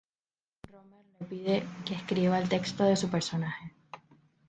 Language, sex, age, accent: Spanish, female, 19-29, España: Islas Canarias